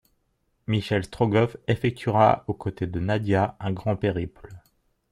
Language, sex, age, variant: French, male, 40-49, Français de métropole